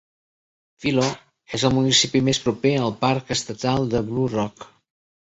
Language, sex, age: Catalan, male, 60-69